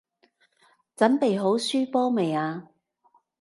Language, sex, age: Cantonese, female, 30-39